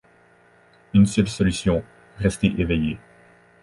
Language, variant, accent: French, Français d'Amérique du Nord, Français du Canada